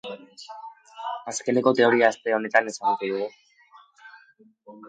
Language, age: Basque, under 19